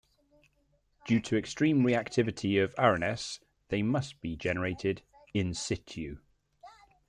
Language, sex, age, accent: English, male, 30-39, England English